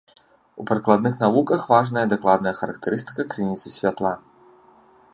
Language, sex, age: Belarusian, male, 30-39